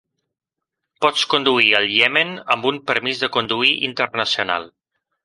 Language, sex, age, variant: Catalan, male, 30-39, Balear